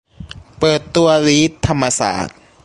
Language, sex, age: Thai, male, 19-29